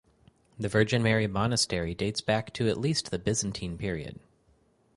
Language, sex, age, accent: English, male, 30-39, United States English